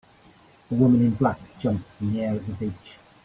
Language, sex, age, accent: English, male, 50-59, England English